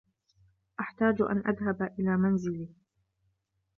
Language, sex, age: Arabic, female, 19-29